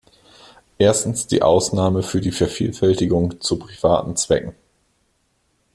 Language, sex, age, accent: German, male, 19-29, Deutschland Deutsch